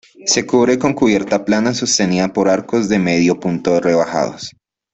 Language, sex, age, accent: Spanish, male, 19-29, Andino-Pacífico: Colombia, Perú, Ecuador, oeste de Bolivia y Venezuela andina